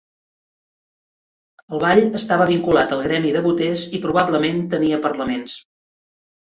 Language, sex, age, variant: Catalan, female, 50-59, Central